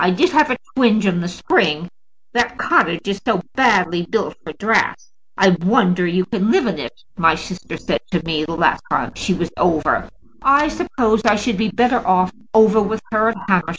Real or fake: real